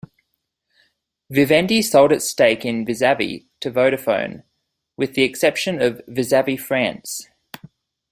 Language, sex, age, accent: English, male, 19-29, Australian English